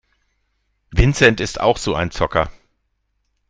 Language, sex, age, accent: German, male, 50-59, Deutschland Deutsch